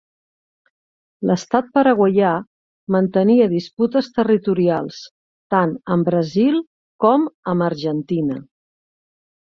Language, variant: Catalan, Central